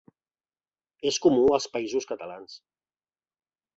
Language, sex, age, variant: Catalan, male, 40-49, Central